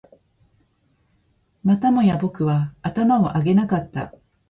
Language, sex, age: Japanese, female, 50-59